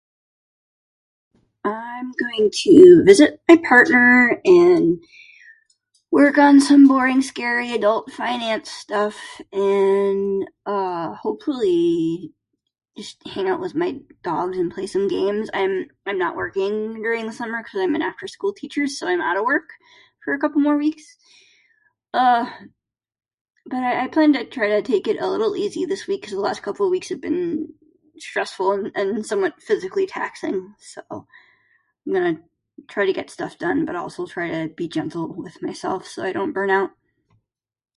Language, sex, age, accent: English, female, 30-39, United States English